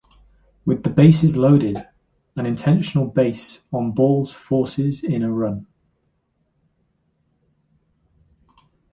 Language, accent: English, England English